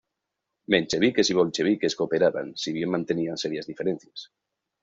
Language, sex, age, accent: Spanish, male, 30-39, España: Norte peninsular (Asturias, Castilla y León, Cantabria, País Vasco, Navarra, Aragón, La Rioja, Guadalajara, Cuenca)